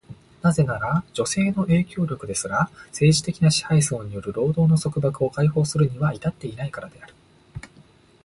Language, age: Japanese, 19-29